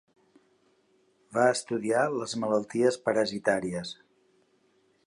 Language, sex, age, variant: Catalan, male, 50-59, Central